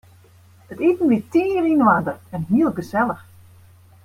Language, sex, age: Western Frisian, female, 40-49